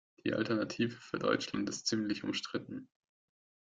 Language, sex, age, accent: German, male, 19-29, Deutschland Deutsch